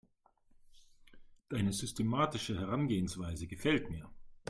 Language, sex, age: German, male, 40-49